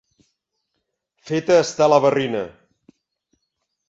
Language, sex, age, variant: Catalan, male, 50-59, Central